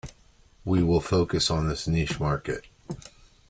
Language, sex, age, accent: English, male, 30-39, United States English